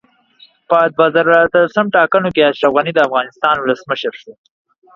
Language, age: Pashto, 19-29